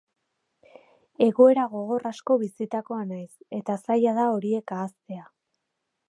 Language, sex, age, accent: Basque, female, 30-39, Erdialdekoa edo Nafarra (Gipuzkoa, Nafarroa)